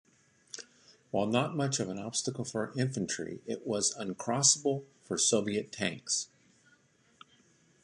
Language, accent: English, United States English